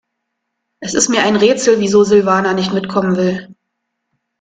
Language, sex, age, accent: German, female, 50-59, Deutschland Deutsch